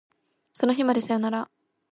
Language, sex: Japanese, female